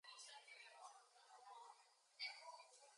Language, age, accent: English, 19-29, United States English